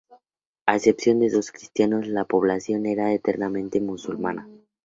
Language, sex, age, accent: Spanish, male, under 19, México